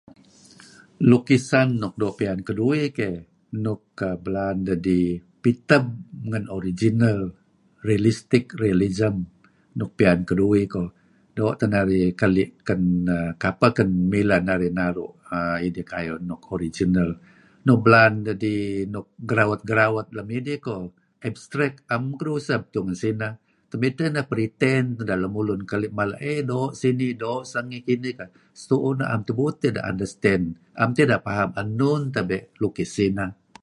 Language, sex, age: Kelabit, male, 70-79